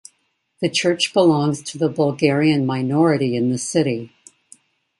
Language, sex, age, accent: English, female, 60-69, United States English